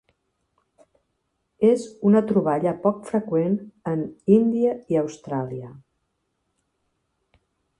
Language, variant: Catalan, Central